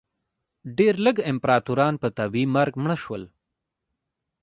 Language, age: Pashto, 19-29